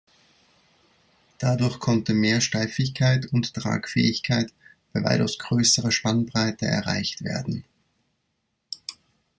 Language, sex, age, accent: German, male, 40-49, Österreichisches Deutsch